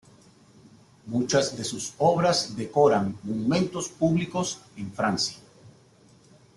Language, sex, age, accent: Spanish, male, 50-59, Caribe: Cuba, Venezuela, Puerto Rico, República Dominicana, Panamá, Colombia caribeña, México caribeño, Costa del golfo de México